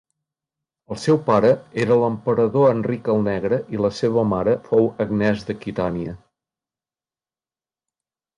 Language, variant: Catalan, Nord-Occidental